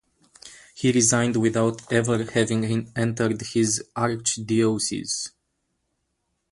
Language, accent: English, England English